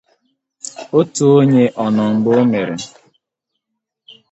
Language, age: Igbo, 19-29